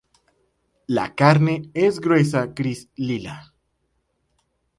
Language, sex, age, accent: Spanish, male, 19-29, Caribe: Cuba, Venezuela, Puerto Rico, República Dominicana, Panamá, Colombia caribeña, México caribeño, Costa del golfo de México